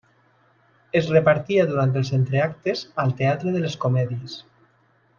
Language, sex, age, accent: Catalan, male, 30-39, valencià